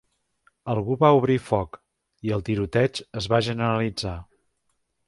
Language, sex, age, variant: Catalan, male, 50-59, Central